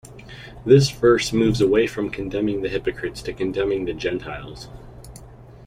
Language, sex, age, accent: English, male, under 19, United States English